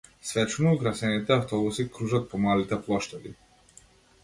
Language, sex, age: Macedonian, male, 19-29